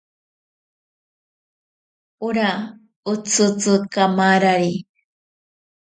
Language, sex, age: Ashéninka Perené, female, 40-49